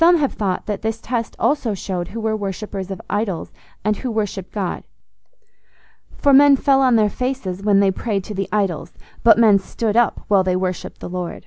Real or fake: real